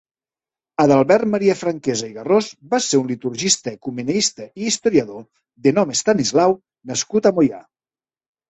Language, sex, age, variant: Catalan, male, 40-49, Central